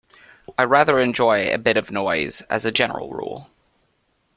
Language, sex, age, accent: English, male, 19-29, United States English